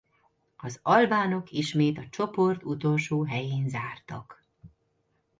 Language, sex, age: Hungarian, female, 40-49